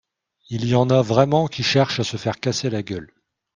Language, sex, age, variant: French, male, 30-39, Français de métropole